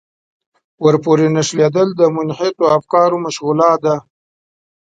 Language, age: Pashto, 40-49